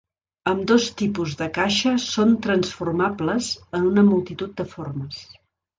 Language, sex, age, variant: Catalan, female, 40-49, Central